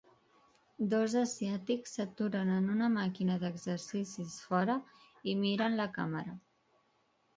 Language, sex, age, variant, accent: Catalan, female, 19-29, Central, central